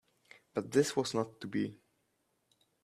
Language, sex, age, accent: English, male, under 19, United States English